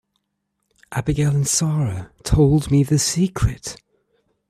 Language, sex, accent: English, male, England English